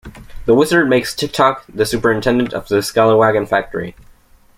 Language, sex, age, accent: English, male, under 19, United States English